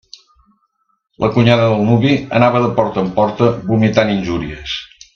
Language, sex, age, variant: Catalan, male, 70-79, Central